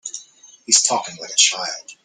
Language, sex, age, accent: English, male, 40-49, United States English